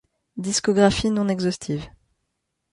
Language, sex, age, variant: French, female, 19-29, Français de métropole